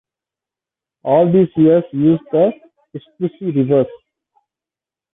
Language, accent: English, India and South Asia (India, Pakistan, Sri Lanka)